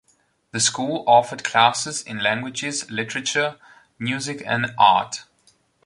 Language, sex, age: English, male, 19-29